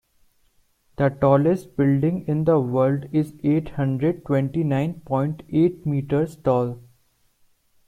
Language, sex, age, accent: English, male, 19-29, India and South Asia (India, Pakistan, Sri Lanka)